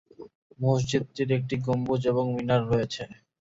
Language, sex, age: Bengali, male, 19-29